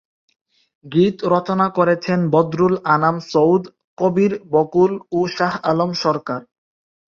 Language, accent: Bengali, Bangladeshi; শুদ্ধ বাংলা